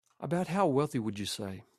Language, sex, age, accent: English, male, 50-59, Australian English